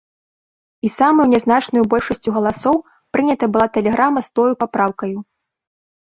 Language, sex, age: Belarusian, female, 19-29